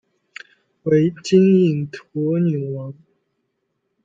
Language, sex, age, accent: Chinese, male, 19-29, 出生地：河北省